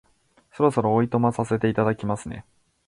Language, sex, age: Japanese, male, 19-29